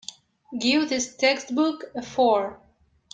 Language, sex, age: English, female, 19-29